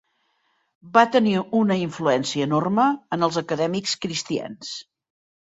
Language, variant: Catalan, Central